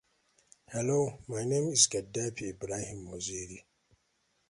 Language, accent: English, United States English; England English